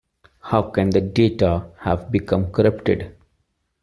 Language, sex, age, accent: English, male, 30-39, India and South Asia (India, Pakistan, Sri Lanka)